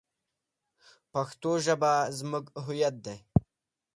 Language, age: Pashto, under 19